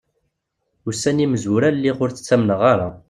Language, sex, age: Kabyle, male, 19-29